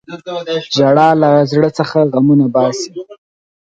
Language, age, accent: Pashto, 19-29, کندهارۍ لهجه